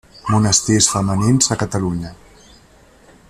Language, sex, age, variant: Catalan, male, 50-59, Central